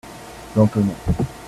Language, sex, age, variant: French, male, 19-29, Français de métropole